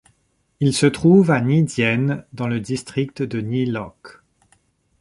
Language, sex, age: French, male, 30-39